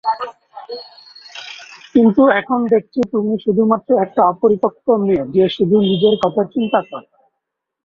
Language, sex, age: Bengali, male, 30-39